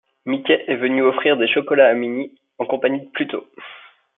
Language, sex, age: French, male, 30-39